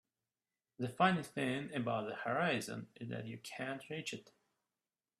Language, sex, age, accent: English, male, 30-39, United States English